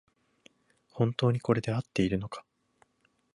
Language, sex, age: Japanese, male, 19-29